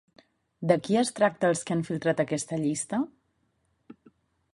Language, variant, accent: Catalan, Central, central